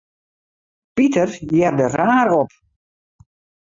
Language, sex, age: Western Frisian, female, 50-59